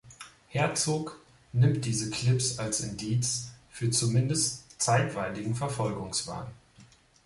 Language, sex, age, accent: German, male, 30-39, Deutschland Deutsch